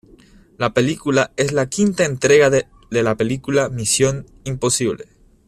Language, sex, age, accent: Spanish, male, 19-29, Caribe: Cuba, Venezuela, Puerto Rico, República Dominicana, Panamá, Colombia caribeña, México caribeño, Costa del golfo de México